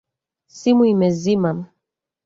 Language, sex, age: Swahili, female, 30-39